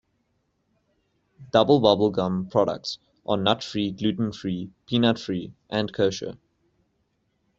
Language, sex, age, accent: English, male, 19-29, Southern African (South Africa, Zimbabwe, Namibia)